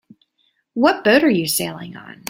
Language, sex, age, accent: English, female, 30-39, United States English